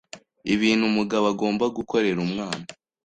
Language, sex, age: Kinyarwanda, male, under 19